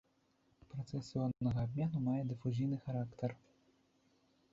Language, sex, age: Belarusian, male, 19-29